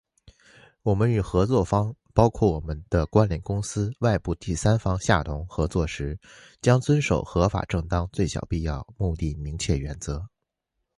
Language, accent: Chinese, 出生地：吉林省